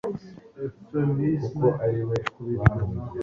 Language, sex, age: Kinyarwanda, female, 30-39